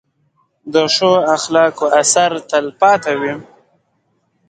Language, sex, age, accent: Pashto, male, 19-29, معیاري پښتو